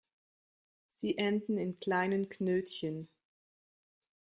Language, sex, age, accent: German, female, 30-39, Schweizerdeutsch